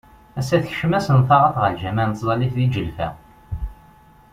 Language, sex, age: Kabyle, male, 19-29